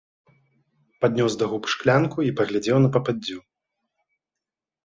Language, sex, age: Belarusian, male, 19-29